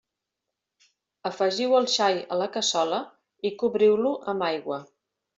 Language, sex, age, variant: Catalan, female, 50-59, Central